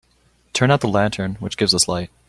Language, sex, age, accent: English, male, 19-29, United States English